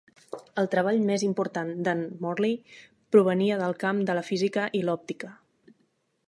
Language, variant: Catalan, Nord-Occidental